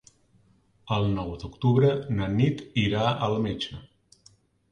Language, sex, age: Catalan, male, 50-59